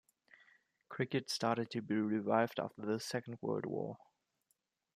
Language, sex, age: English, male, 19-29